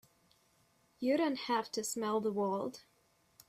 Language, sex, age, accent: English, female, 19-29, United States English